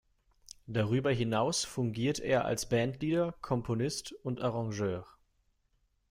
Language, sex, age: German, male, 19-29